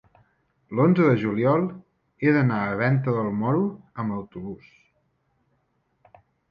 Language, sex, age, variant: Catalan, male, 30-39, Central